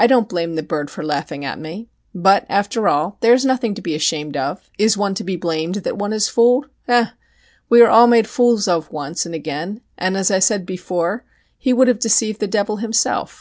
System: none